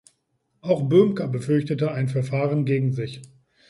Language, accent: German, Deutschland Deutsch